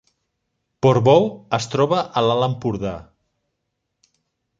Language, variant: Catalan, Central